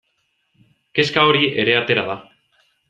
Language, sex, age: Basque, male, 19-29